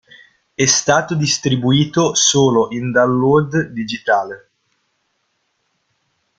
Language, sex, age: Italian, male, 19-29